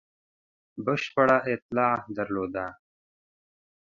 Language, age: Pashto, 30-39